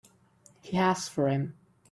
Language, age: English, under 19